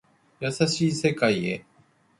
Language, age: Japanese, 30-39